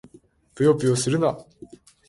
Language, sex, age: Japanese, male, under 19